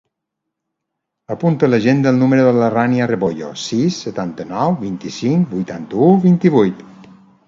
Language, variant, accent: Catalan, Balear, nord-occidental